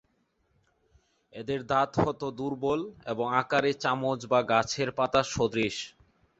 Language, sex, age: Bengali, male, 19-29